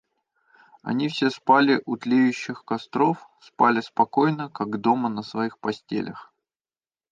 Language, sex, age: Russian, male, 30-39